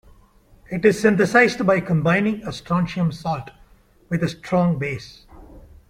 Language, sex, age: English, male, 50-59